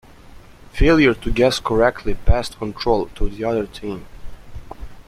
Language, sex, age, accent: English, male, 19-29, United States English